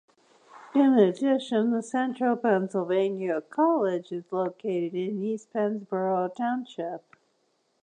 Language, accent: English, Canadian English